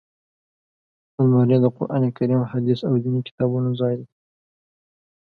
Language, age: Pashto, 19-29